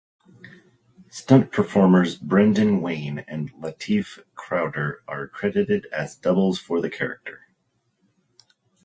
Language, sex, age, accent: English, male, 30-39, United States English